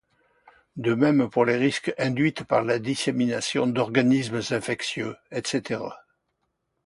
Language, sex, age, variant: French, male, 80-89, Français de métropole